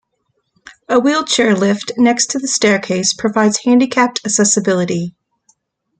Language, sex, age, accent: English, female, 40-49, United States English